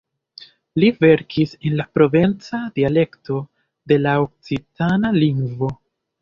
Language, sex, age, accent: Esperanto, male, 19-29, Internacia